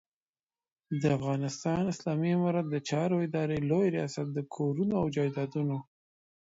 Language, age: Pashto, 19-29